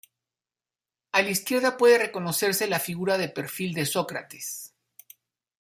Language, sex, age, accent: Spanish, male, 50-59, México